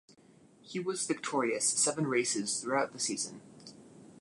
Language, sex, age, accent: English, male, 19-29, United States English